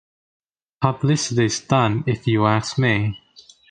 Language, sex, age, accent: English, male, 19-29, Singaporean English